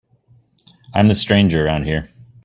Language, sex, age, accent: English, male, 30-39, United States English